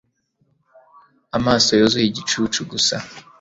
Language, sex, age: Kinyarwanda, male, 19-29